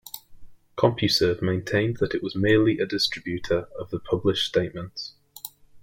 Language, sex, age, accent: English, male, 19-29, England English